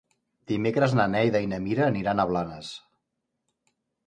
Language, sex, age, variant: Catalan, male, 40-49, Central